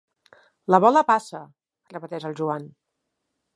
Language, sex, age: Catalan, female, 40-49